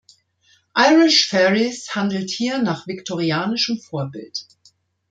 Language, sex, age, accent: German, female, 50-59, Deutschland Deutsch